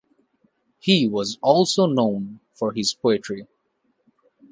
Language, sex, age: English, male, 19-29